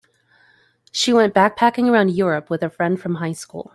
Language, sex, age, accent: English, female, 30-39, United States English